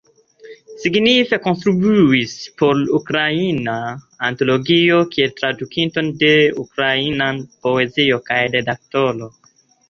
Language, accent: Esperanto, Internacia